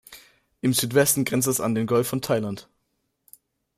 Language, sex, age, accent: German, male, under 19, Deutschland Deutsch